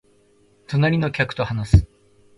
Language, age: Japanese, 19-29